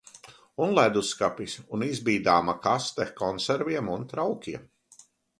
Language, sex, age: Latvian, male, 40-49